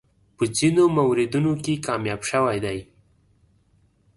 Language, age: Pashto, 19-29